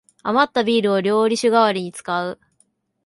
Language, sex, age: Japanese, male, 19-29